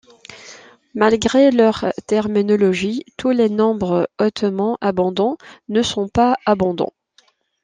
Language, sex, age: French, female, 30-39